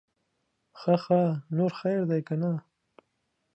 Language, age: Pashto, 19-29